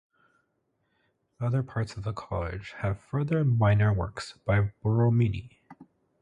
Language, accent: English, United States English